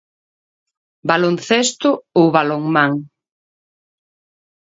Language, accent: Galician, Normativo (estándar)